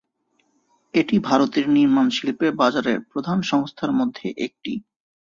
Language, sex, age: Bengali, male, 30-39